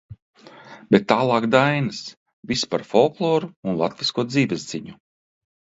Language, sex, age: Latvian, male, 60-69